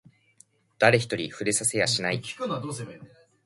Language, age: Japanese, 19-29